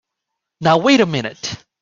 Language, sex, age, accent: English, male, 30-39, United States English